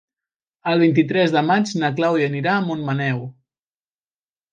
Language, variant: Catalan, Central